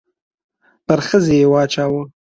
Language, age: Pashto, 19-29